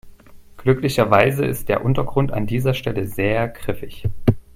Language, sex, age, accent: German, male, 30-39, Deutschland Deutsch